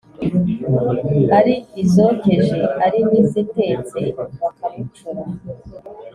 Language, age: Kinyarwanda, 19-29